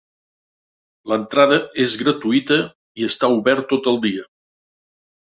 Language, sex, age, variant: Catalan, male, 60-69, Central